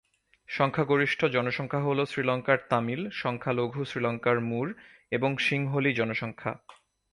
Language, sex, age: Bengali, male, 19-29